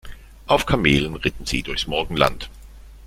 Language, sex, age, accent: German, male, 40-49, Deutschland Deutsch